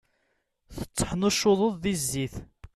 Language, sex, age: Kabyle, male, 30-39